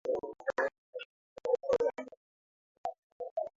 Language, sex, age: Swahili, female, 19-29